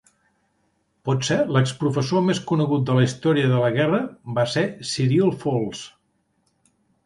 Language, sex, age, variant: Catalan, male, 50-59, Central